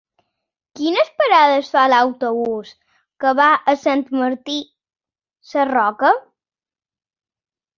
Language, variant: Catalan, Balear